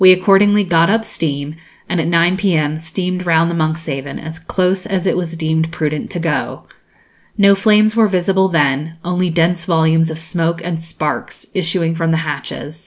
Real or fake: real